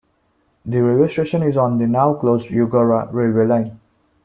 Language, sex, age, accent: English, male, 19-29, India and South Asia (India, Pakistan, Sri Lanka)